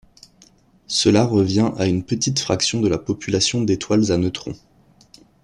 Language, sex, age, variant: French, male, 30-39, Français de métropole